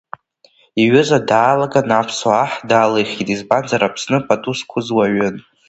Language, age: Abkhazian, under 19